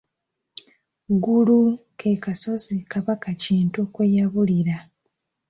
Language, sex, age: Ganda, female, 19-29